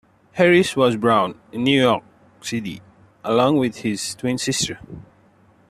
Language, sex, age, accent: English, male, 19-29, England English